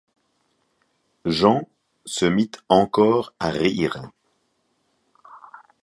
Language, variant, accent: French, Français d'Europe, Français de Suisse